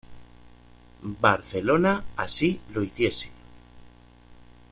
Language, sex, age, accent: Spanish, male, 40-49, España: Norte peninsular (Asturias, Castilla y León, Cantabria, País Vasco, Navarra, Aragón, La Rioja, Guadalajara, Cuenca)